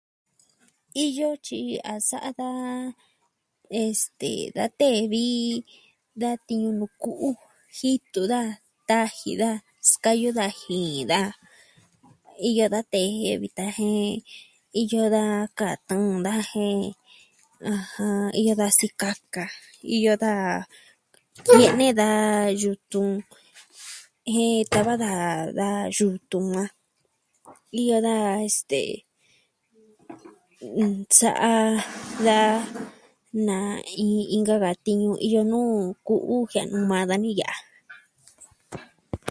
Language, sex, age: Southwestern Tlaxiaco Mixtec, female, 19-29